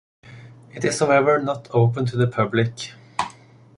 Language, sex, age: English, male, 30-39